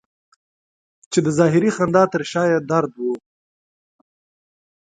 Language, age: Pashto, 19-29